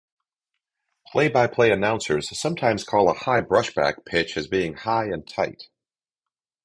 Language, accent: English, United States English